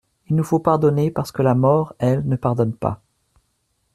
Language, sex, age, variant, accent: French, male, 40-49, Français d'Amérique du Nord, Français du Canada